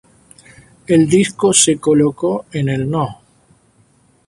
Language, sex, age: Spanish, male, 70-79